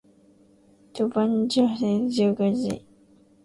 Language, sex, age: Japanese, female, 19-29